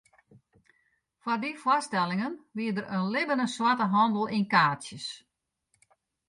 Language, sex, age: Western Frisian, female, 60-69